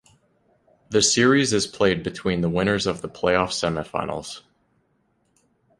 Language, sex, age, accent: English, male, 19-29, United States English